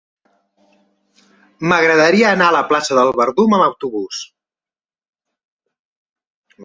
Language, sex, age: Catalan, male, 30-39